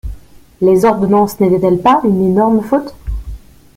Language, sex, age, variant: French, female, 19-29, Français de métropole